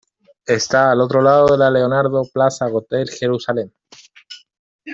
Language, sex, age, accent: Spanish, male, 30-39, Chileno: Chile, Cuyo